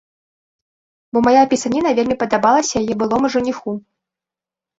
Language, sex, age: Belarusian, female, 19-29